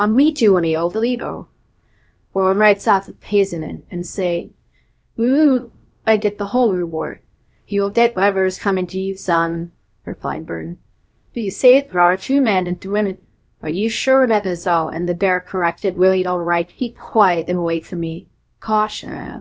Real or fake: fake